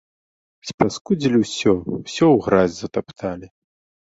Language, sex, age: Belarusian, male, 19-29